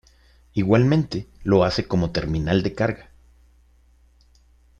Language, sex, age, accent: Spanish, male, 50-59, México